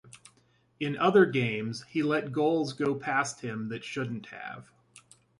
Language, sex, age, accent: English, male, 30-39, United States English